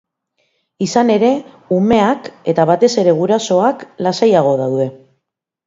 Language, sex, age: Basque, female, 50-59